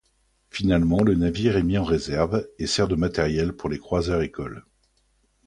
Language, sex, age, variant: French, male, 50-59, Français de métropole